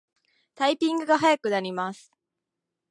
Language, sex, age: Japanese, female, 19-29